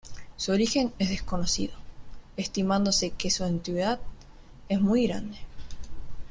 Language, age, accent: Spanish, under 19, Rioplatense: Argentina, Uruguay, este de Bolivia, Paraguay